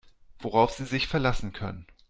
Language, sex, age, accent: German, male, 40-49, Deutschland Deutsch